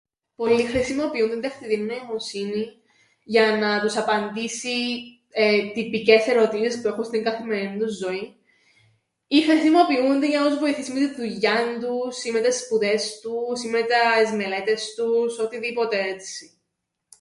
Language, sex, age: Greek, female, 19-29